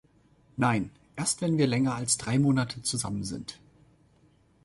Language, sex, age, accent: German, male, 30-39, Deutschland Deutsch